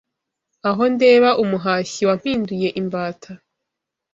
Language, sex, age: Kinyarwanda, female, 19-29